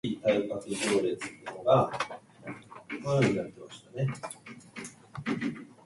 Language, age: English, 19-29